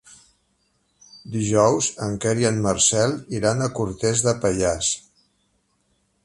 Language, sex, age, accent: Catalan, male, 50-59, Barceloní